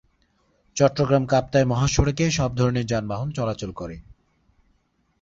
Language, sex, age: Bengali, male, 19-29